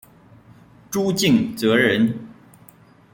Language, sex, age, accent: Chinese, male, 30-39, 出生地：河南省